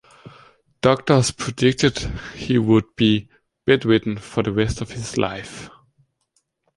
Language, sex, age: English, male, 19-29